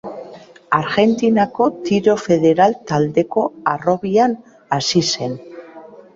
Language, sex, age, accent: Basque, female, 40-49, Mendebalekoa (Araba, Bizkaia, Gipuzkoako mendebaleko herri batzuk)